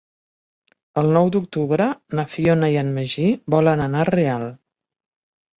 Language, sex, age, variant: Catalan, female, 50-59, Central